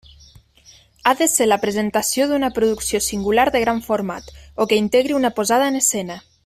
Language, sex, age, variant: Catalan, female, 19-29, Nord-Occidental